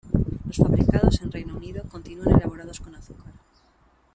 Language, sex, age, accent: Spanish, female, 30-39, España: Norte peninsular (Asturias, Castilla y León, Cantabria, País Vasco, Navarra, Aragón, La Rioja, Guadalajara, Cuenca)